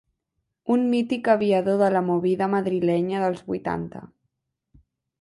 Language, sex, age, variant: Catalan, female, under 19, Central